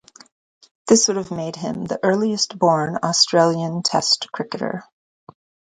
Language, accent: English, United States English